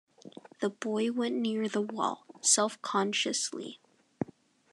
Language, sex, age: English, female, under 19